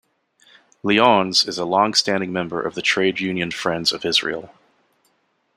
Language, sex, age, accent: English, male, 40-49, United States English